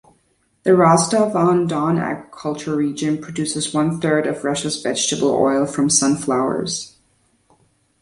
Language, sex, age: English, female, 19-29